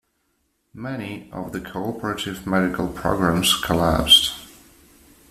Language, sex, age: English, male, 30-39